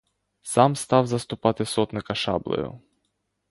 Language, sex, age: Ukrainian, male, 19-29